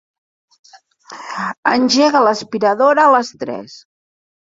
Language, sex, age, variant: Catalan, female, 50-59, Central